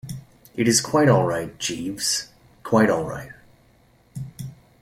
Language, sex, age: English, male, 30-39